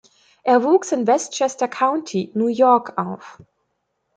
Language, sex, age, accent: German, female, 19-29, Deutschland Deutsch